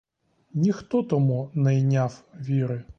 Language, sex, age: Ukrainian, male, 30-39